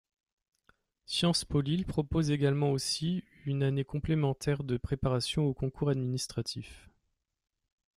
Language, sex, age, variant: French, male, 30-39, Français de métropole